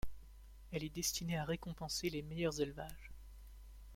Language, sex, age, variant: French, male, 19-29, Français de métropole